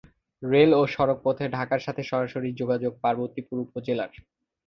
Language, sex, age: Bengali, male, 19-29